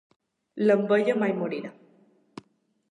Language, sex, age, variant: Catalan, female, under 19, Balear